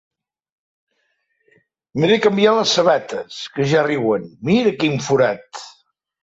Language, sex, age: Catalan, male, 60-69